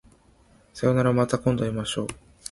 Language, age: Japanese, 19-29